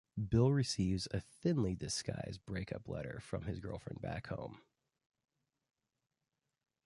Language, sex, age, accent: English, male, 30-39, United States English